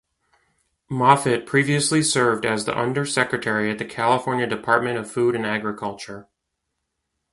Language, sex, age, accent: English, male, 30-39, United States English